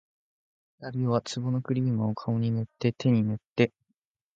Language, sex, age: Japanese, male, 19-29